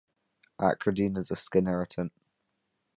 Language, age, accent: English, under 19, Scottish English